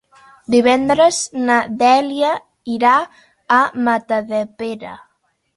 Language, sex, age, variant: Catalan, female, under 19, Central